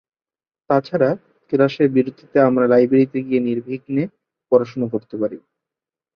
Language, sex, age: Bengali, male, 19-29